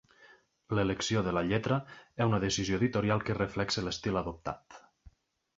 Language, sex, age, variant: Catalan, male, 19-29, Nord-Occidental